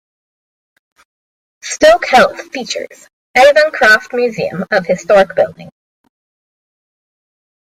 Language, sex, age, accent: English, female, 30-39, United States English